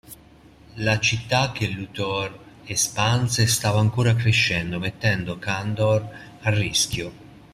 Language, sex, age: Italian, male, 40-49